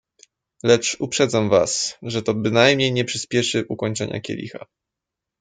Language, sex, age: Polish, male, 19-29